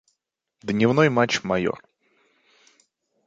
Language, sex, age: Russian, male, 19-29